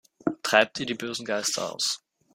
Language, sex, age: German, male, under 19